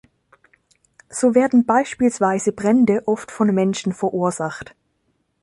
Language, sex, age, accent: German, female, 19-29, Schweizerdeutsch